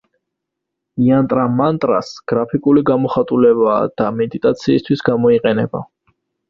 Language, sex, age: Georgian, male, 19-29